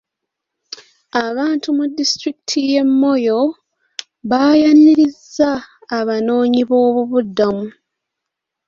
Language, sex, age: Ganda, female, 19-29